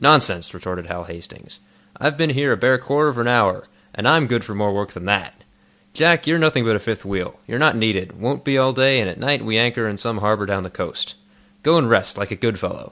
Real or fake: real